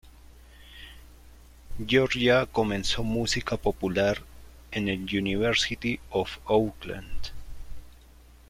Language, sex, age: Spanish, male, 19-29